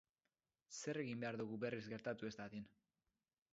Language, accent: Basque, Mendebalekoa (Araba, Bizkaia, Gipuzkoako mendebaleko herri batzuk)